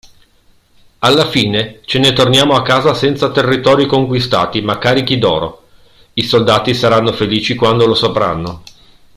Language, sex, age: Italian, male, 50-59